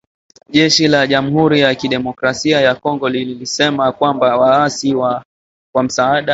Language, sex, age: Swahili, male, 19-29